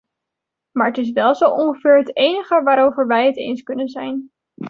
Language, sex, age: Dutch, female, 19-29